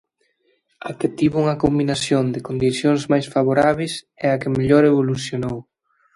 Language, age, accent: Galician, 19-29, Atlántico (seseo e gheada)